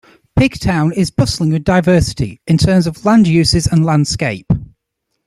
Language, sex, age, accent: English, male, 19-29, England English